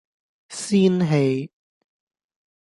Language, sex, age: Cantonese, male, 19-29